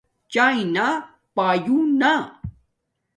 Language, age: Domaaki, 40-49